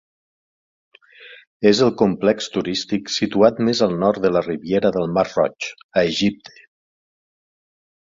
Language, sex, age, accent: Catalan, male, 40-49, central; nord-occidental